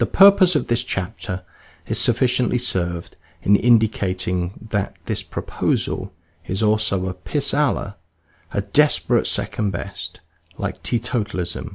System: none